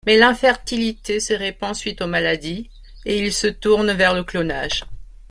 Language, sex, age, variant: French, male, under 19, Français de métropole